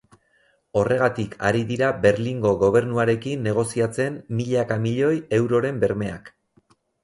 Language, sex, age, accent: Basque, male, 40-49, Erdialdekoa edo Nafarra (Gipuzkoa, Nafarroa)